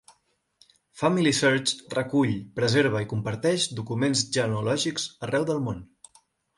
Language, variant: Catalan, Central